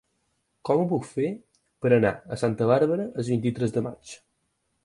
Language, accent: Catalan, mallorquí